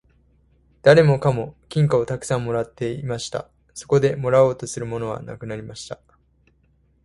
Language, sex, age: Japanese, male, 19-29